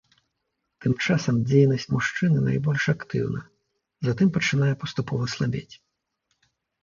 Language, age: Belarusian, 40-49